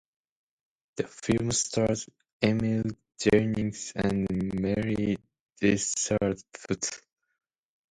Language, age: English, 19-29